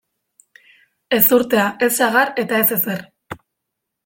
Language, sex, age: Basque, female, 19-29